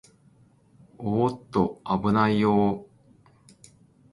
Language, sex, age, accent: Japanese, male, 40-49, 関西弁